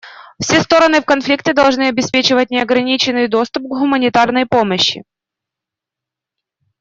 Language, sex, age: Russian, female, 19-29